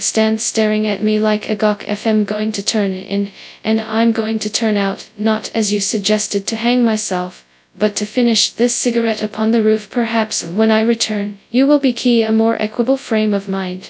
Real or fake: fake